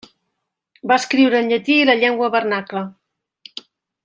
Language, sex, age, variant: Catalan, female, 50-59, Central